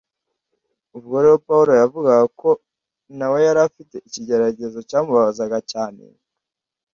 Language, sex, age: Kinyarwanda, male, under 19